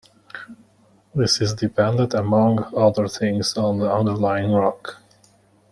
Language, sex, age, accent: English, male, 30-39, United States English